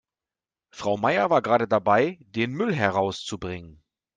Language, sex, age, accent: German, male, 40-49, Deutschland Deutsch